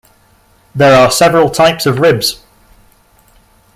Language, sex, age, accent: English, male, 50-59, England English